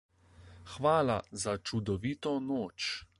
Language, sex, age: Slovenian, male, 19-29